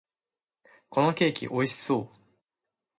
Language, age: Japanese, 19-29